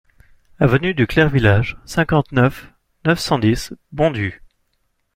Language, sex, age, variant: French, male, 19-29, Français de métropole